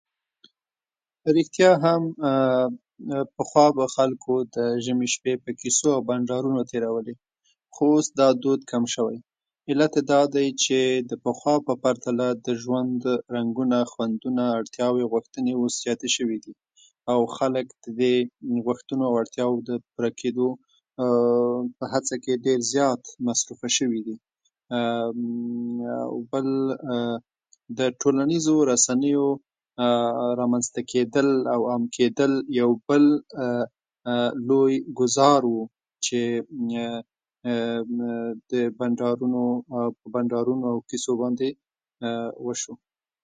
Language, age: Pashto, 30-39